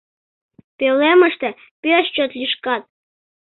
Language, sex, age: Mari, male, under 19